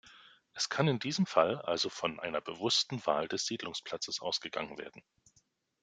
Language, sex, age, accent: German, male, 40-49, Deutschland Deutsch